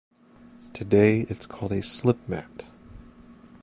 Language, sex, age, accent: English, male, 19-29, United States English